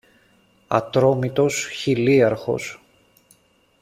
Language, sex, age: Greek, male, 40-49